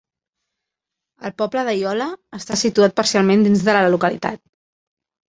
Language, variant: Catalan, Central